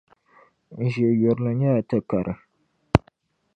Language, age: Dagbani, 19-29